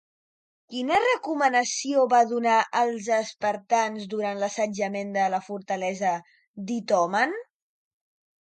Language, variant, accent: Catalan, Central, central; septentrional